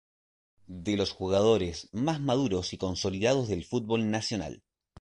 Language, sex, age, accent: Spanish, male, 40-49, Rioplatense: Argentina, Uruguay, este de Bolivia, Paraguay